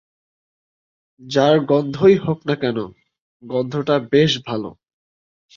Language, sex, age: Bengali, male, 19-29